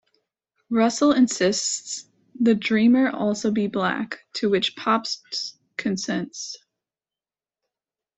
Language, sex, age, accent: English, female, 30-39, United States English